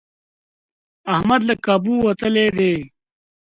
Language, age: Pashto, 19-29